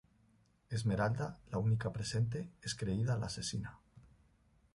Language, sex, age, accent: Spanish, male, 40-49, España: Centro-Sur peninsular (Madrid, Toledo, Castilla-La Mancha)